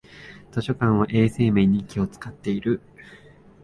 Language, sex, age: Japanese, male, 19-29